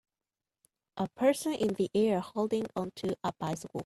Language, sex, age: English, female, 19-29